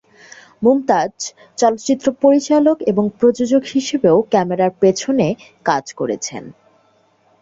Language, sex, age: Bengali, female, 19-29